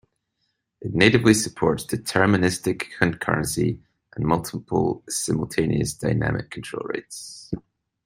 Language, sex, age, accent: English, male, 40-49, Scottish English